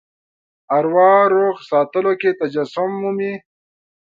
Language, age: Pashto, 19-29